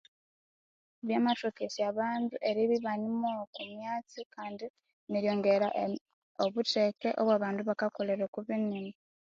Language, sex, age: Konzo, female, 19-29